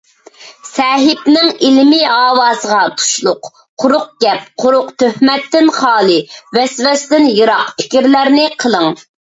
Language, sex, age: Uyghur, female, 19-29